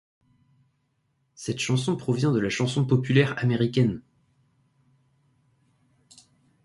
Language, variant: French, Français de métropole